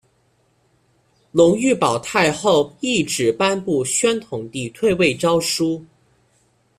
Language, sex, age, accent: Chinese, male, under 19, 出生地：江西省